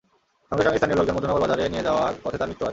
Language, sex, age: Bengali, male, 19-29